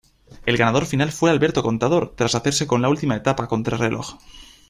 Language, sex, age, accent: Spanish, male, under 19, España: Norte peninsular (Asturias, Castilla y León, Cantabria, País Vasco, Navarra, Aragón, La Rioja, Guadalajara, Cuenca)